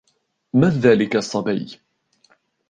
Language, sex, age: Arabic, male, 19-29